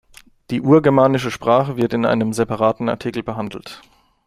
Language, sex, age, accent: German, male, 19-29, Deutschland Deutsch